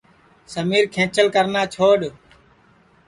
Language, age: Sansi, 19-29